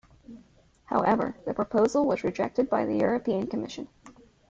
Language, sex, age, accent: English, female, under 19, United States English